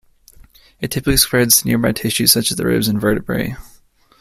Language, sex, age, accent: English, male, 19-29, United States English